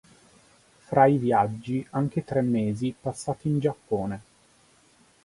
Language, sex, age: Italian, male, 30-39